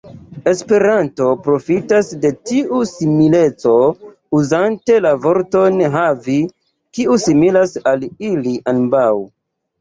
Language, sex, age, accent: Esperanto, male, 30-39, Internacia